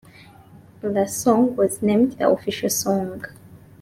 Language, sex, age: English, female, 19-29